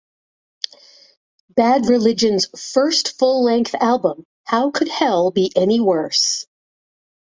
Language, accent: English, United States English